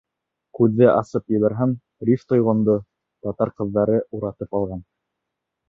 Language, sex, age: Bashkir, male, 19-29